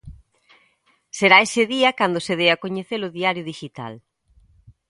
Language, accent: Galician, Atlántico (seseo e gheada)